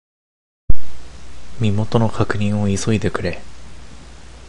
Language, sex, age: Japanese, male, under 19